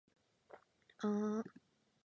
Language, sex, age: Japanese, female, under 19